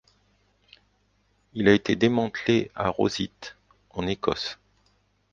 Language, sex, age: French, male, 50-59